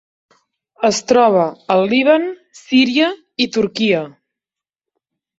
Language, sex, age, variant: Catalan, female, 19-29, Central